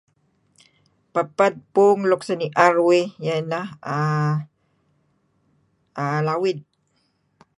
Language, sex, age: Kelabit, female, 60-69